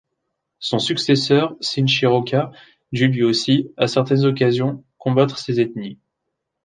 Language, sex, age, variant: French, male, 19-29, Français de métropole